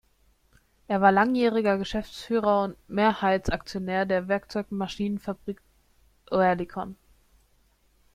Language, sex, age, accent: German, female, 19-29, Deutschland Deutsch